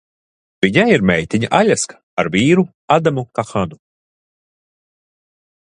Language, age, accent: Latvian, 30-39, nav